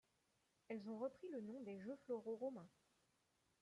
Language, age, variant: French, 19-29, Français de métropole